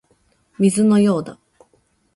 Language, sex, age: Japanese, female, 40-49